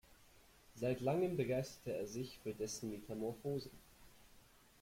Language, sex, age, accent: German, male, 19-29, Deutschland Deutsch